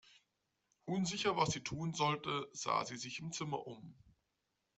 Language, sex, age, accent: German, male, 19-29, Deutschland Deutsch